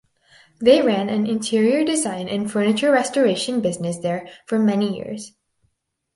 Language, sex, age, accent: English, female, under 19, United States English